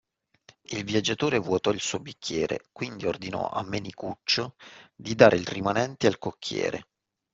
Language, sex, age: Italian, male, 30-39